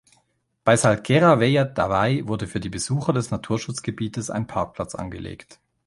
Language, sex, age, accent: German, male, 30-39, Schweizerdeutsch